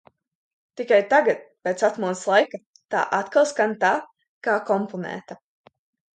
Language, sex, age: Latvian, female, under 19